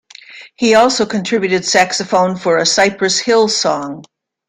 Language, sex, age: English, female, 70-79